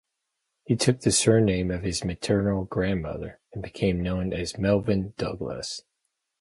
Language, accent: English, United States English